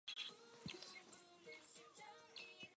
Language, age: English, under 19